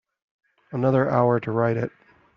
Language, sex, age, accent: English, male, 30-39, United States English